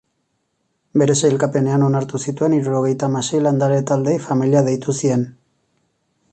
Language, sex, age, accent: Basque, male, 40-49, Erdialdekoa edo Nafarra (Gipuzkoa, Nafarroa)